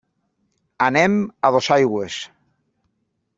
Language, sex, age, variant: Catalan, male, 40-49, Central